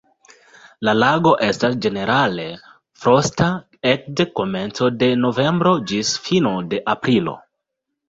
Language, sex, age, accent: Esperanto, male, 19-29, Internacia